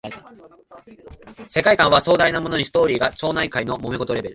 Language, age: Japanese, 19-29